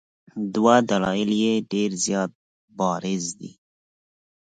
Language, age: Pashto, 30-39